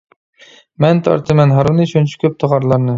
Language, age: Uyghur, 40-49